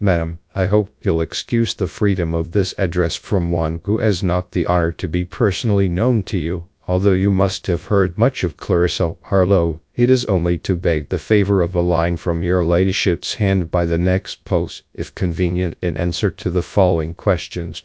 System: TTS, GradTTS